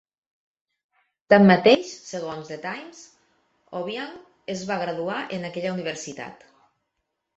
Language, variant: Catalan, Nord-Occidental